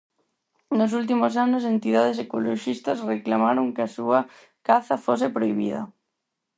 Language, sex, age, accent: Galician, female, under 19, Neofalante